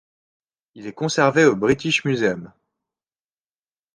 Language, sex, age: French, male, 19-29